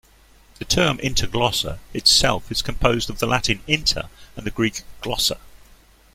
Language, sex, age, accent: English, male, 60-69, England English